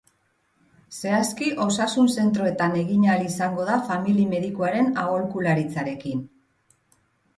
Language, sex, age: Basque, female, 40-49